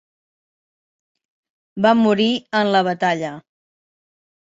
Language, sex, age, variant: Catalan, female, 30-39, Septentrional